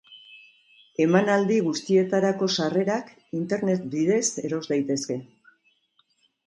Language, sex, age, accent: Basque, female, 60-69, Mendebalekoa (Araba, Bizkaia, Gipuzkoako mendebaleko herri batzuk)